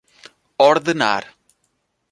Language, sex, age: Portuguese, male, 30-39